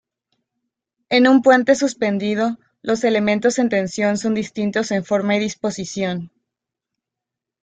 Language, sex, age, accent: Spanish, female, 19-29, México